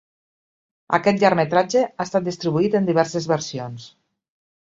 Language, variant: Catalan, Nord-Occidental